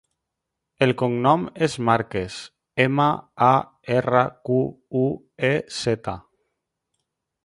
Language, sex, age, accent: Catalan, male, 30-39, valencià